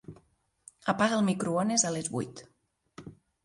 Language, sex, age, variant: Catalan, female, 30-39, Central